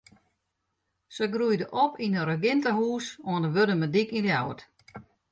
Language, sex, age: Western Frisian, female, 60-69